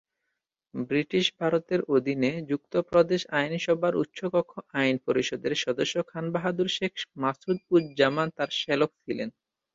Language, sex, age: Bengali, male, 19-29